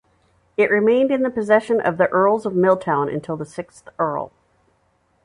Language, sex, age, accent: English, female, 50-59, United States English